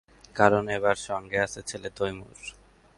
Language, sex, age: Bengali, male, 19-29